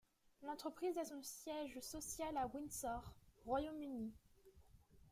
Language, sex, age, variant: French, female, under 19, Français de métropole